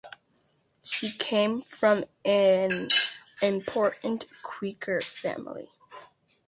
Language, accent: English, United States English